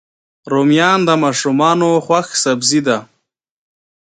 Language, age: Pashto, 19-29